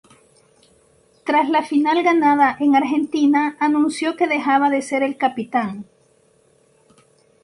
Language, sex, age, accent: Spanish, female, 19-29, América central